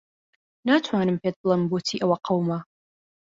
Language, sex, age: Central Kurdish, female, 19-29